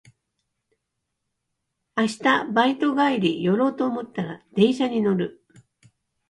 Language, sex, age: Japanese, female, 60-69